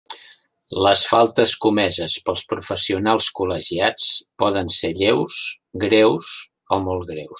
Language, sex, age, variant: Catalan, male, 60-69, Central